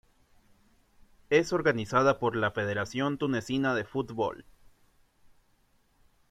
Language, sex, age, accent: Spanish, male, 30-39, México